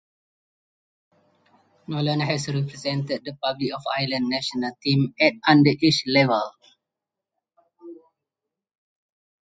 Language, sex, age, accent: English, male, 40-49, Malaysian English